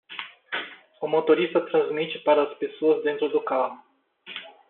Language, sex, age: Portuguese, male, 40-49